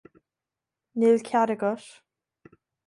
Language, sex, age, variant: Irish, female, 19-29, Gaeilge na Mumhan